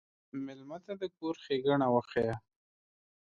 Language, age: Pashto, 19-29